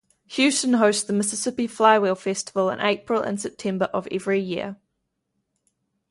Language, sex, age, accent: English, female, 19-29, New Zealand English